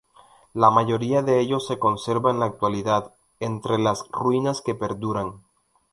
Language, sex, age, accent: Spanish, male, 19-29, Andino-Pacífico: Colombia, Perú, Ecuador, oeste de Bolivia y Venezuela andina